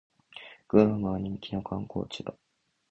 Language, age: Japanese, under 19